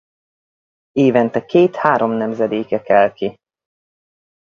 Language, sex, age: Hungarian, male, 30-39